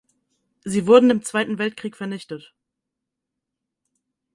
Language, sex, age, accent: German, female, 19-29, Deutschland Deutsch